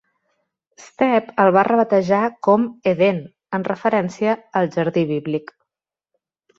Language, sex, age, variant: Catalan, female, 30-39, Central